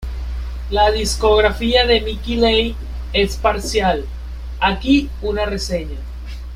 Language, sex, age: Spanish, male, 19-29